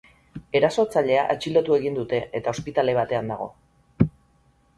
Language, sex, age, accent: Basque, female, 40-49, Erdialdekoa edo Nafarra (Gipuzkoa, Nafarroa)